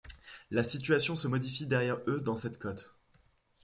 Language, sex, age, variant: French, male, 19-29, Français de métropole